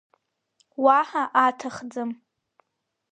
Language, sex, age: Abkhazian, female, under 19